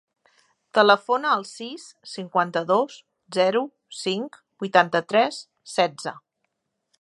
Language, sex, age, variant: Catalan, female, 40-49, Central